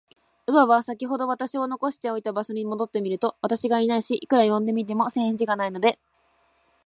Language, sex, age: Japanese, female, 19-29